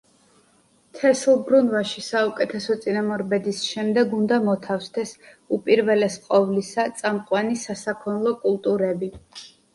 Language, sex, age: Georgian, female, 19-29